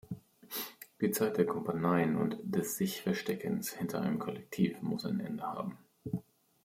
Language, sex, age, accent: German, male, 30-39, Deutschland Deutsch